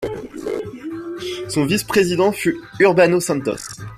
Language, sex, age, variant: French, male, 19-29, Français de métropole